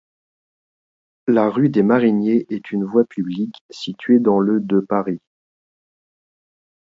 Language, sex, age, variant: French, male, 40-49, Français de métropole